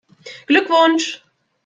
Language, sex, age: German, female, 19-29